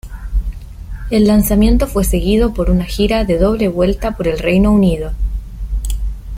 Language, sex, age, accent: Spanish, female, 19-29, Rioplatense: Argentina, Uruguay, este de Bolivia, Paraguay